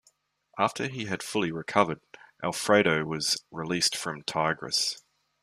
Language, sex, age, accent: English, male, 40-49, Australian English